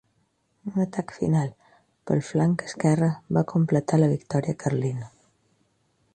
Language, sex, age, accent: Catalan, female, 40-49, mallorquí